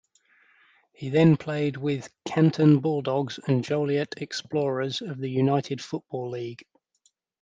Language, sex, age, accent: English, male, 30-39, England English